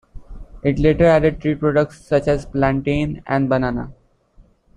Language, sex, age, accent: English, male, 19-29, India and South Asia (India, Pakistan, Sri Lanka)